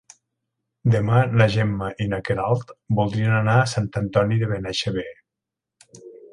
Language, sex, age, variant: Catalan, male, 60-69, Septentrional